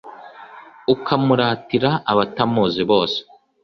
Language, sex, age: Kinyarwanda, male, 19-29